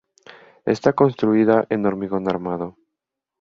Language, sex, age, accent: Spanish, male, 19-29, México